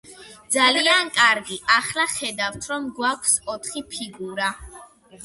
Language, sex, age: Georgian, female, under 19